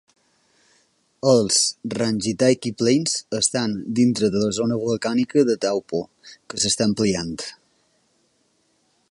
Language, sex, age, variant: Catalan, male, 19-29, Balear